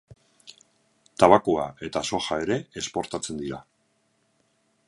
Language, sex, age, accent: Basque, male, 50-59, Erdialdekoa edo Nafarra (Gipuzkoa, Nafarroa)